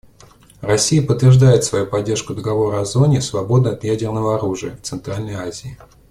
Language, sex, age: Russian, male, 30-39